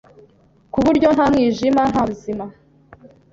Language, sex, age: Kinyarwanda, female, 19-29